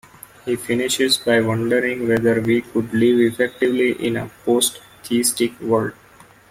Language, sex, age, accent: English, male, 19-29, India and South Asia (India, Pakistan, Sri Lanka)